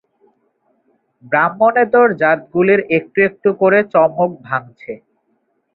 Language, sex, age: Bengali, male, 19-29